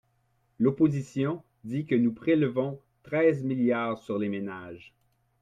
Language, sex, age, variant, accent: French, male, 40-49, Français d'Amérique du Nord, Français du Canada